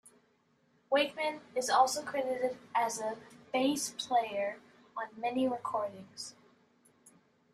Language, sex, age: English, female, 19-29